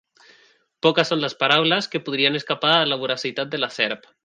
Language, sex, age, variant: Catalan, male, 19-29, Central